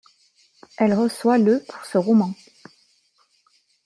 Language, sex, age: French, female, 40-49